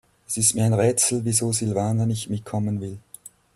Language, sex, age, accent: German, male, 30-39, Schweizerdeutsch